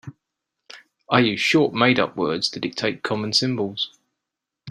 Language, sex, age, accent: English, male, 40-49, England English